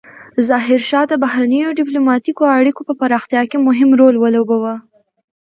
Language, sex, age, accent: Pashto, female, under 19, کندهاری لهجه